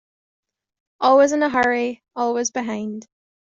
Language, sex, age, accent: English, female, 19-29, Scottish English